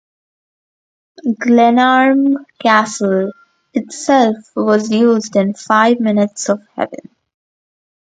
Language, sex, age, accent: English, female, under 19, India and South Asia (India, Pakistan, Sri Lanka)